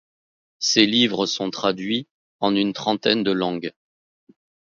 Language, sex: French, male